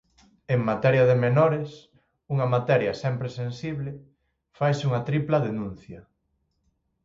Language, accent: Galician, Normativo (estándar)